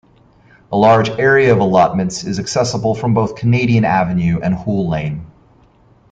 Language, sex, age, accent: English, male, 30-39, United States English